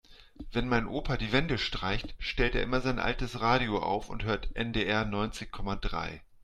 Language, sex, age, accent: German, male, 40-49, Deutschland Deutsch